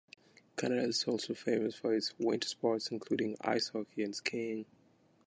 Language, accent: English, Kenyan